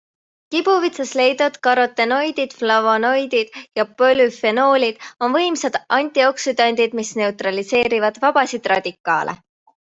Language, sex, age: Estonian, female, 19-29